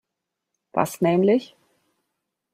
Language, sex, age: German, female, 40-49